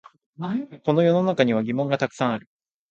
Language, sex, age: Japanese, male, 19-29